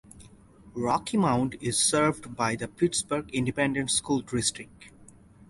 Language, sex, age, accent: English, male, 19-29, United States English